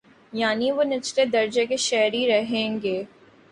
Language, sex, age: Urdu, female, 19-29